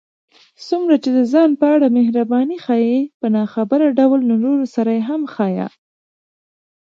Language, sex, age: Pashto, female, 19-29